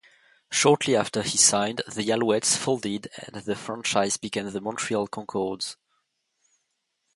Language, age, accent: English, 19-29, United States English